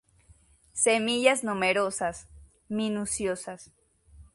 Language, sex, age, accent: Spanish, female, 19-29, América central; Caribe: Cuba, Venezuela, Puerto Rico, República Dominicana, Panamá, Colombia caribeña, México caribeño, Costa del golfo de México